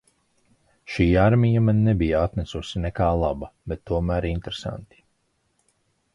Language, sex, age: Latvian, male, 30-39